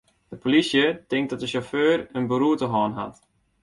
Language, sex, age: Western Frisian, male, 19-29